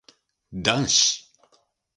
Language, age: Japanese, 50-59